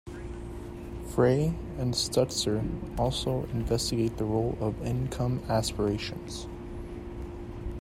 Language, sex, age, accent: English, male, under 19, United States English